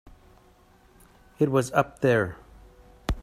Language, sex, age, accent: English, male, 50-59, Canadian English